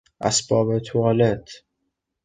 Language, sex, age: Persian, male, under 19